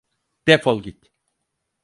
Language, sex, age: Turkish, male, 50-59